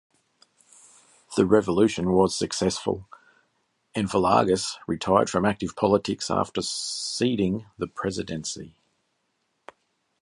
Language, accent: English, Australian English